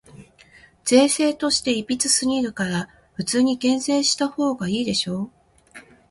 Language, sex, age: Japanese, female, 40-49